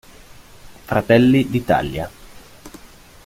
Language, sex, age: Italian, male, 19-29